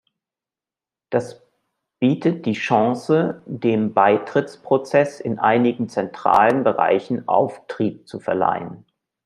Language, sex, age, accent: German, male, 40-49, Deutschland Deutsch